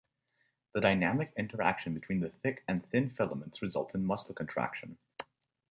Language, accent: English, United States English